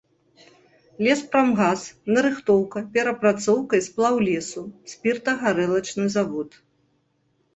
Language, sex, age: Belarusian, female, 50-59